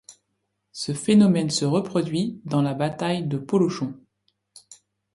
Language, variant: French, Français des départements et régions d'outre-mer